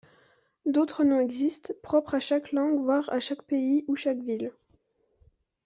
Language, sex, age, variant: French, female, 19-29, Français de métropole